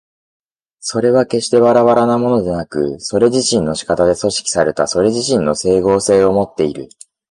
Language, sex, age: Japanese, male, 30-39